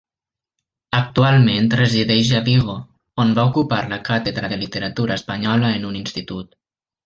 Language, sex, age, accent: Catalan, male, 19-29, valencià